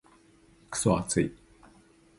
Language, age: Japanese, 40-49